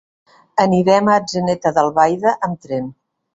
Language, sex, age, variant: Catalan, female, 50-59, Central